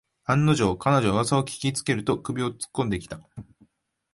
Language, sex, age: Japanese, male, 19-29